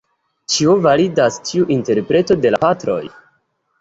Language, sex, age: Esperanto, male, 19-29